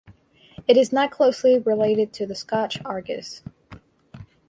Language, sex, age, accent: English, female, 19-29, United States English